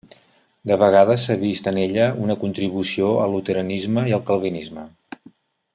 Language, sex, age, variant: Catalan, male, 50-59, Central